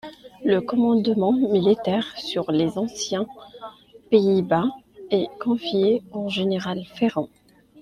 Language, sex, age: French, female, 19-29